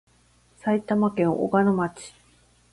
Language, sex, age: Japanese, female, 50-59